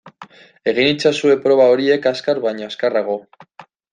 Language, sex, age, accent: Basque, male, 19-29, Mendebalekoa (Araba, Bizkaia, Gipuzkoako mendebaleko herri batzuk)